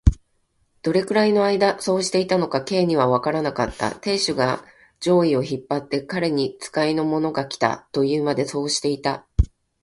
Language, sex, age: Japanese, female, 40-49